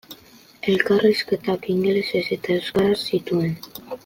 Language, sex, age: Basque, male, under 19